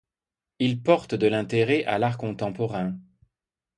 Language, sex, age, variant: French, male, 50-59, Français de métropole